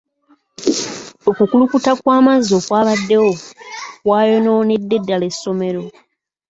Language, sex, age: Ganda, female, 19-29